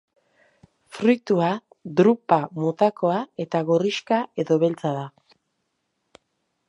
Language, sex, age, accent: Basque, female, 30-39, Mendebalekoa (Araba, Bizkaia, Gipuzkoako mendebaleko herri batzuk)